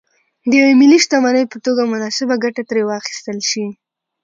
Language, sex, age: Pashto, female, 19-29